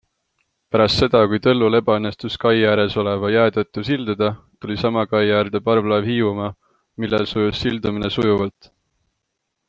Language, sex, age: Estonian, male, 19-29